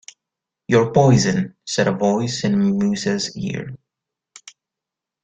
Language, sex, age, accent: English, male, 19-29, United States English